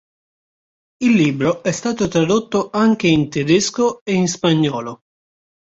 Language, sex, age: Italian, male, 19-29